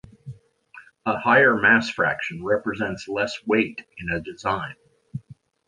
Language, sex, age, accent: English, male, 50-59, United States English